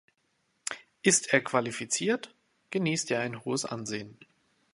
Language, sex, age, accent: German, male, 30-39, Deutschland Deutsch